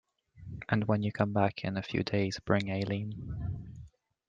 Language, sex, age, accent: English, male, 19-29, England English